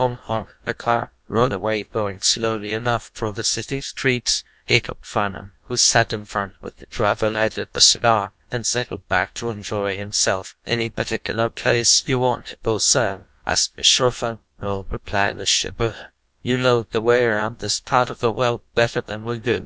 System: TTS, GlowTTS